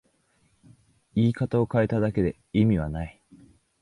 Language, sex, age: Japanese, male, 19-29